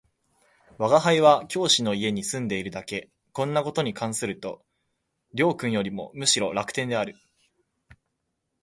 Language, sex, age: Japanese, male, under 19